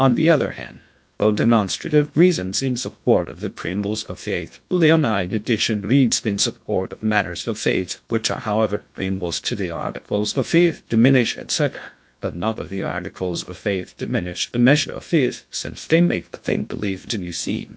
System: TTS, GlowTTS